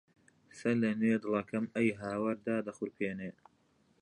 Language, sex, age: Central Kurdish, male, 19-29